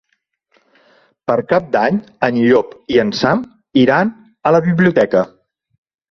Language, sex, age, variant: Catalan, male, 40-49, Central